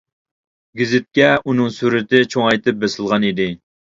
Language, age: Uyghur, 19-29